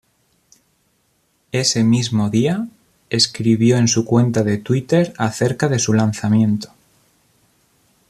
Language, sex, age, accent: Spanish, male, 19-29, España: Centro-Sur peninsular (Madrid, Toledo, Castilla-La Mancha)